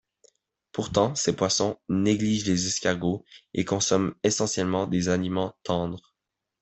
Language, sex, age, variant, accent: French, male, under 19, Français d'Amérique du Nord, Français du Canada